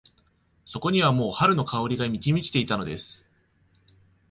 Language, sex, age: Japanese, male, 19-29